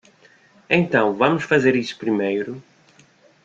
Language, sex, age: Portuguese, male, 30-39